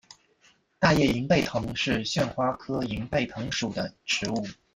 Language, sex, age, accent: Chinese, male, 40-49, 出生地：上海市